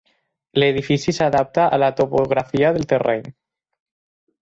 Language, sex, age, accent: Catalan, male, under 19, valencià